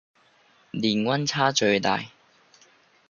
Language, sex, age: Chinese, male, 19-29